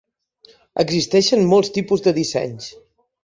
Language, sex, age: Catalan, male, 30-39